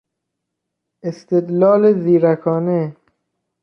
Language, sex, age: Persian, male, 19-29